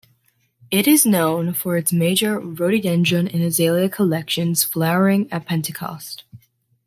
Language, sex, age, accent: English, female, 19-29, United States English